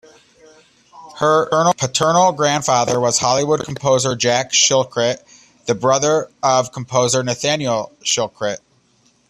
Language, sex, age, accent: English, male, 30-39, United States English